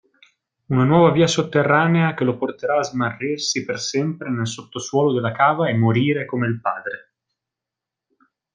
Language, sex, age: Italian, male, 19-29